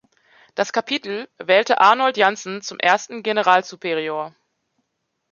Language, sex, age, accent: German, female, 30-39, Deutschland Deutsch